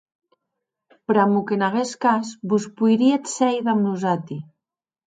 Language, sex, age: Occitan, female, 50-59